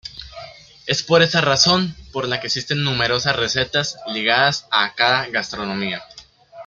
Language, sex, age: Spanish, male, under 19